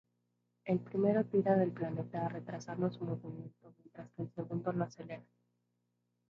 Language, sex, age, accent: Spanish, female, 19-29, México